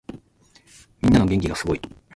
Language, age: Japanese, 30-39